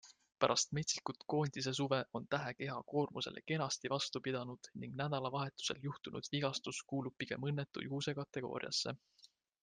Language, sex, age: Estonian, male, 19-29